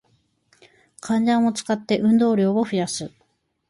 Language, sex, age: Japanese, female, 30-39